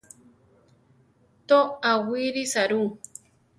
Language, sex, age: Central Tarahumara, female, 30-39